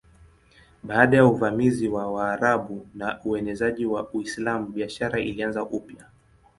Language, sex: Swahili, male